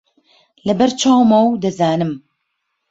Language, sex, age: Central Kurdish, female, 30-39